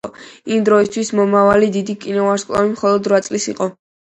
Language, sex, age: Georgian, female, 19-29